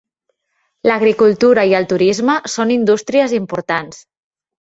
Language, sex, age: Catalan, female, 30-39